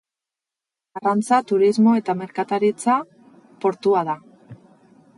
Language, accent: Basque, Erdialdekoa edo Nafarra (Gipuzkoa, Nafarroa)